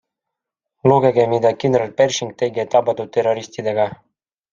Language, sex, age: Estonian, male, 19-29